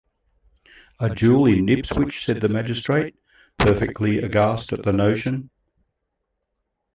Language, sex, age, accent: English, male, 60-69, Australian English